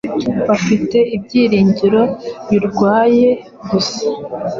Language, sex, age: Kinyarwanda, female, 19-29